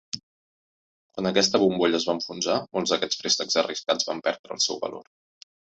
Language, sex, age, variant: Catalan, male, 30-39, Central